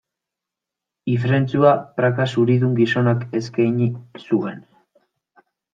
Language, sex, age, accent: Basque, male, 19-29, Mendebalekoa (Araba, Bizkaia, Gipuzkoako mendebaleko herri batzuk)